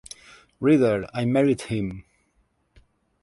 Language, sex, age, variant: Catalan, male, 40-49, Central